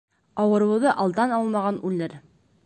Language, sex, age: Bashkir, female, 19-29